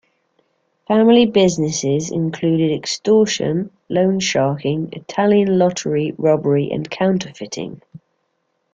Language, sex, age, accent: English, female, 40-49, England English